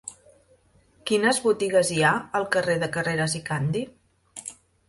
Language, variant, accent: Catalan, Central, nord-oriental; Empordanès